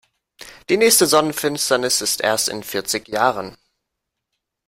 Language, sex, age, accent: German, male, 19-29, Deutschland Deutsch